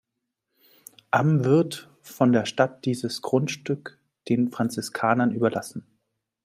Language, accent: German, Deutschland Deutsch